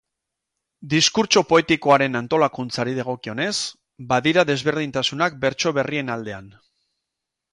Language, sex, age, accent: Basque, male, 50-59, Mendebalekoa (Araba, Bizkaia, Gipuzkoako mendebaleko herri batzuk)